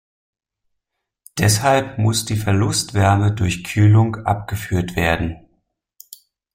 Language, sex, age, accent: German, male, 30-39, Deutschland Deutsch